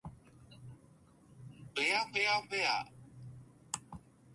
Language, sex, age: Japanese, female, 19-29